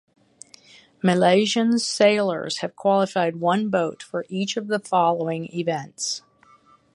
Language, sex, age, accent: English, female, 60-69, United States English